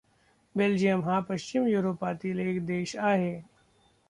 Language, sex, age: Marathi, male, 30-39